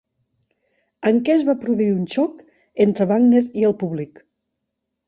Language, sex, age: Catalan, female, 50-59